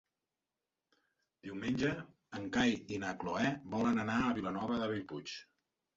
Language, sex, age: Catalan, male, 50-59